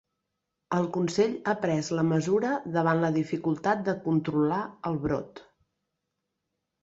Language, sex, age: Catalan, female, 40-49